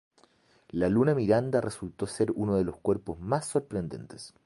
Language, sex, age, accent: Spanish, male, 30-39, Chileno: Chile, Cuyo